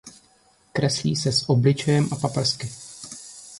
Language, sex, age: Czech, male, 30-39